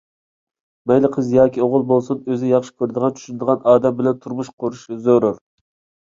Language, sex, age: Uyghur, male, 19-29